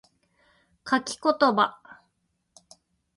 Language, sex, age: Japanese, female, 40-49